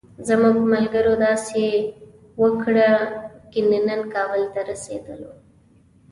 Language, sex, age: Pashto, female, 19-29